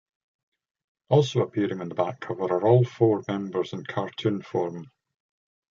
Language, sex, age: English, male, 60-69